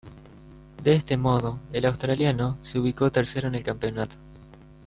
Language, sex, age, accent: Spanish, male, under 19, Rioplatense: Argentina, Uruguay, este de Bolivia, Paraguay